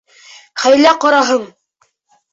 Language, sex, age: Bashkir, male, under 19